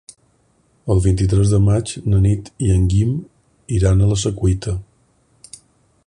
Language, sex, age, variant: Catalan, male, 50-59, Balear